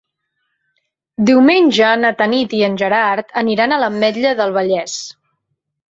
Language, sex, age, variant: Catalan, female, 19-29, Central